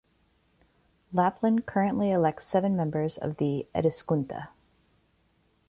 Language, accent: English, United States English